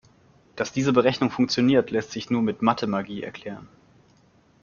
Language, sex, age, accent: German, male, 30-39, Deutschland Deutsch